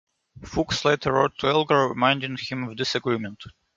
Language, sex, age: English, male, 19-29